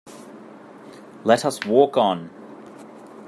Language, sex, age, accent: English, male, 19-29, Australian English